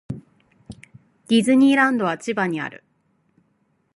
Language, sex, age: Japanese, female, 40-49